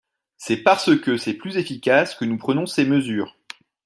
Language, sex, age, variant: French, male, 30-39, Français de métropole